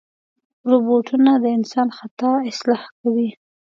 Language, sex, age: Pashto, female, 19-29